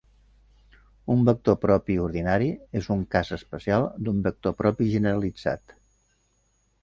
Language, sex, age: Catalan, male, 70-79